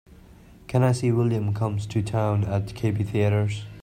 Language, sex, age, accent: English, male, 19-29, India and South Asia (India, Pakistan, Sri Lanka)